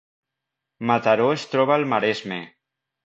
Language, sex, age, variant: Catalan, male, 19-29, Valencià septentrional